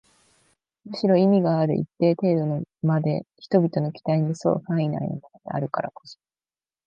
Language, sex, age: Japanese, female, 19-29